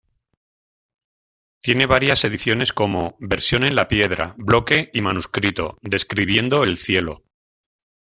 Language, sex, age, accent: Spanish, male, 50-59, España: Centro-Sur peninsular (Madrid, Toledo, Castilla-La Mancha)